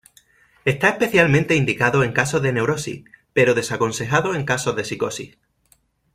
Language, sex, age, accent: Spanish, male, 30-39, España: Sur peninsular (Andalucia, Extremadura, Murcia)